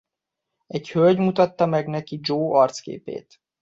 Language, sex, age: Hungarian, male, 30-39